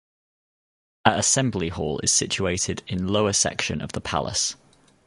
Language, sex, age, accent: English, male, 30-39, England English